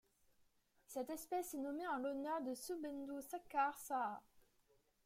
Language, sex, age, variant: French, female, under 19, Français de métropole